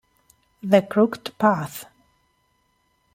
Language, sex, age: Italian, female, 40-49